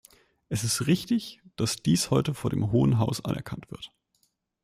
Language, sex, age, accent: German, male, 19-29, Deutschland Deutsch